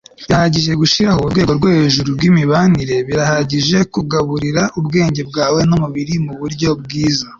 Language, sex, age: Kinyarwanda, male, 19-29